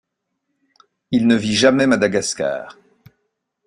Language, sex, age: French, male, 60-69